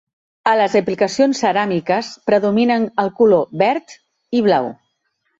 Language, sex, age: Catalan, female, 50-59